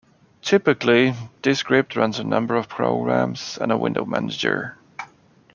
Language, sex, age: English, male, 30-39